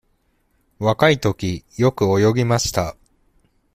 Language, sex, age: Japanese, male, 19-29